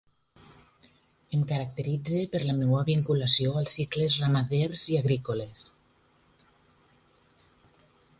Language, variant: Catalan, Central